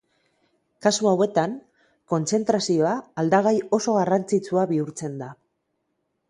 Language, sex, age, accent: Basque, female, 40-49, Mendebalekoa (Araba, Bizkaia, Gipuzkoako mendebaleko herri batzuk)